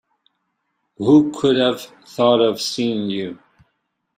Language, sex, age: English, male, 19-29